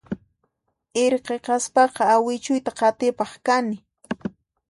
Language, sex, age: Puno Quechua, female, 30-39